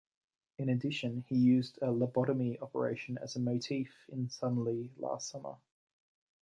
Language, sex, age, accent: English, male, 19-29, Australian English